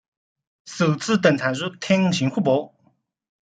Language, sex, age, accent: Chinese, male, 30-39, 出生地：江苏省